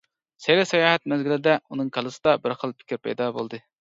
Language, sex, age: Uyghur, female, 40-49